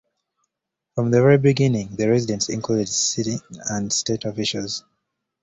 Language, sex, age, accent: English, male, 19-29, United States English